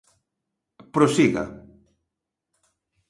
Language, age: Galician, 50-59